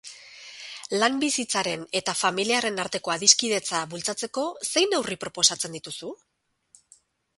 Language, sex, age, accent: Basque, female, 40-49, Erdialdekoa edo Nafarra (Gipuzkoa, Nafarroa)